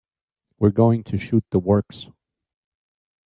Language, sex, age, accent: English, male, 30-39, United States English